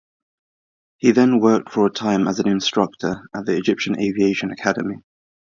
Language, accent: English, England English